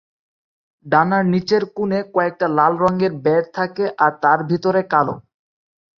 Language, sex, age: Bengali, male, 19-29